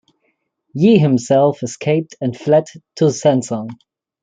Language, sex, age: English, male, 19-29